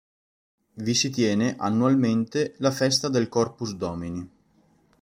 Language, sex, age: Italian, male, 19-29